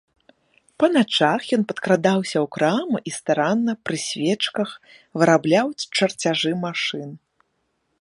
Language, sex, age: Belarusian, female, 30-39